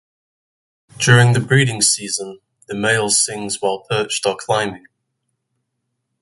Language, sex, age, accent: English, male, 19-29, England English